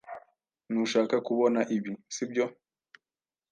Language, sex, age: Kinyarwanda, male, 19-29